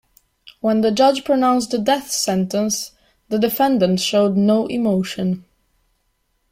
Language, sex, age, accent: English, female, 30-39, United States English